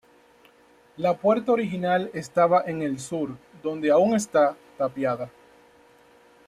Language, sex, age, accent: Spanish, male, 30-39, Caribe: Cuba, Venezuela, Puerto Rico, República Dominicana, Panamá, Colombia caribeña, México caribeño, Costa del golfo de México